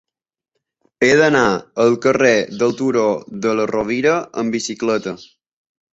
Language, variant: Catalan, Balear